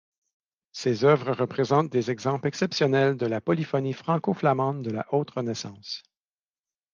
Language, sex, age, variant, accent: French, male, 50-59, Français d'Amérique du Nord, Français du Canada